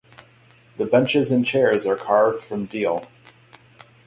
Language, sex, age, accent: English, male, 19-29, United States English